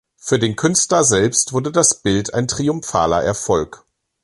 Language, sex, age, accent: German, male, 40-49, Deutschland Deutsch